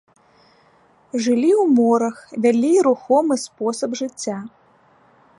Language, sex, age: Belarusian, female, 30-39